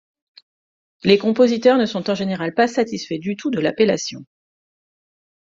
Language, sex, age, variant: French, female, 40-49, Français de métropole